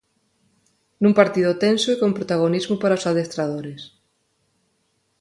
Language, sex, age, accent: Galician, female, 40-49, Neofalante